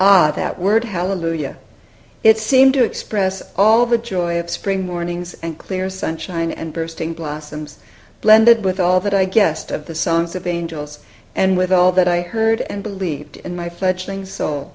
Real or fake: real